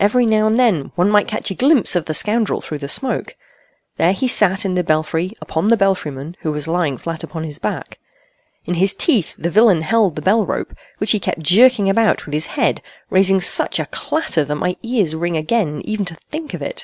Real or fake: real